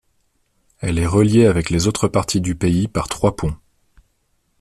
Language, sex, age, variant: French, male, 30-39, Français de métropole